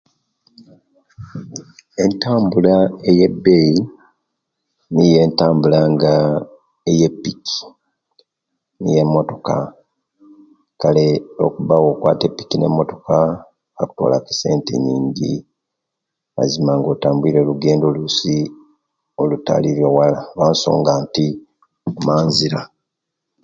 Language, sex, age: Kenyi, male, 40-49